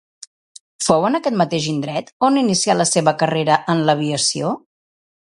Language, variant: Catalan, Central